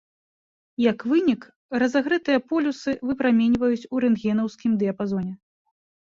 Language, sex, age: Belarusian, female, 30-39